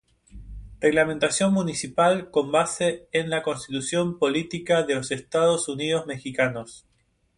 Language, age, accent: Spanish, 30-39, Rioplatense: Argentina, Uruguay, este de Bolivia, Paraguay